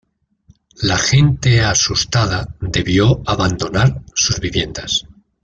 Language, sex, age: Spanish, male, 60-69